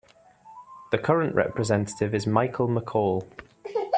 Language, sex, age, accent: English, male, 19-29, England English